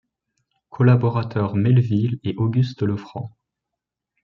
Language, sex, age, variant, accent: French, male, 19-29, Français d'Europe, Français de Suisse